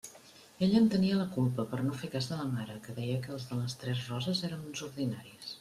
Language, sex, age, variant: Catalan, female, 50-59, Central